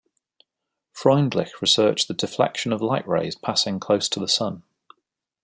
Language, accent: English, England English